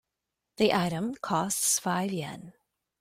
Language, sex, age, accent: English, female, 50-59, United States English